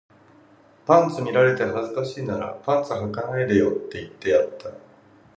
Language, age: Japanese, 50-59